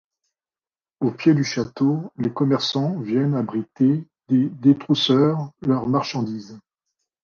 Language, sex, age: French, male, 50-59